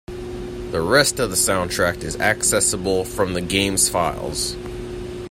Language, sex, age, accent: English, male, 19-29, United States English